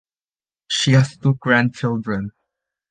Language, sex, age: English, male, 19-29